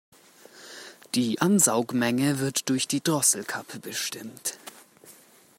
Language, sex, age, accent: German, male, under 19, Deutschland Deutsch